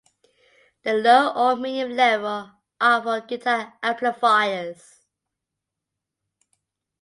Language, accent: English, Scottish English